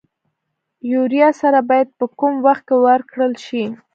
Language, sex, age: Pashto, female, 19-29